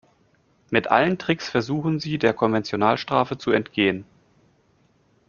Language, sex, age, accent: German, male, 30-39, Deutschland Deutsch